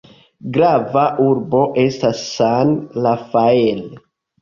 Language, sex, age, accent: Esperanto, male, 19-29, Internacia